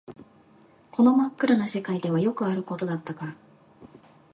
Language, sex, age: Japanese, female, 19-29